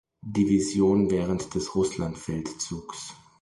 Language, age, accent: German, 40-49, Deutschland Deutsch